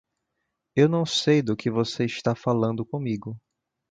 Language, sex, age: Portuguese, male, 19-29